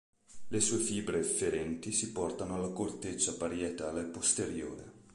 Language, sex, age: Italian, male, 30-39